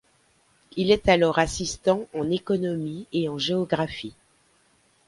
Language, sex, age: French, female, 50-59